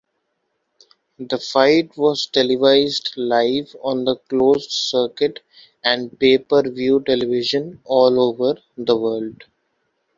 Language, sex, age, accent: English, male, 19-29, India and South Asia (India, Pakistan, Sri Lanka)